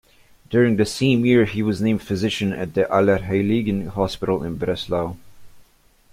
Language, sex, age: English, male, under 19